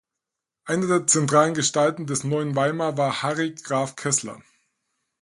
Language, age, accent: German, 40-49, Deutschland Deutsch